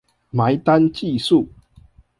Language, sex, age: Chinese, male, 19-29